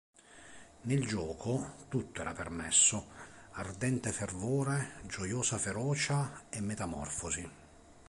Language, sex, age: Italian, male, 40-49